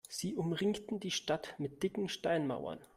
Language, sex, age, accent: German, male, 19-29, Deutschland Deutsch